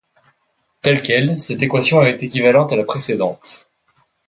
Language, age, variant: French, under 19, Français de métropole